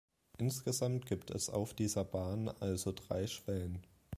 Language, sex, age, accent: German, male, 19-29, Deutschland Deutsch